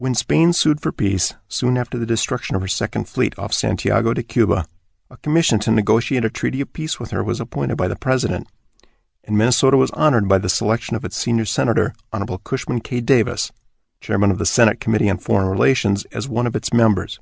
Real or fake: real